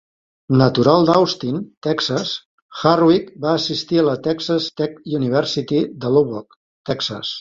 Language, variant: Catalan, Central